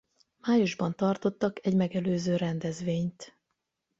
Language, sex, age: Hungarian, female, 50-59